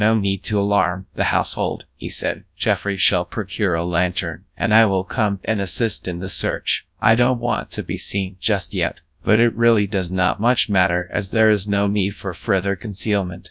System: TTS, GradTTS